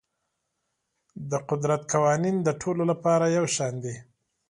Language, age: Pashto, 30-39